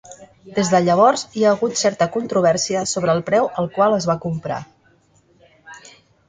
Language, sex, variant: Catalan, female, Central